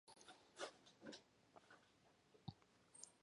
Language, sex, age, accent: English, female, under 19, England English